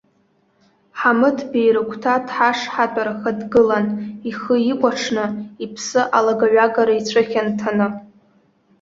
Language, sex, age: Abkhazian, female, under 19